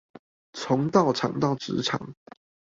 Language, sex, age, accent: Chinese, male, under 19, 出生地：新北市